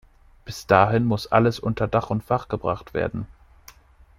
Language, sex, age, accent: German, male, 19-29, Deutschland Deutsch